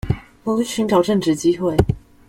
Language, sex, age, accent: Chinese, male, 19-29, 出生地：臺北市